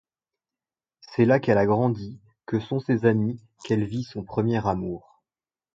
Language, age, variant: French, 19-29, Français de métropole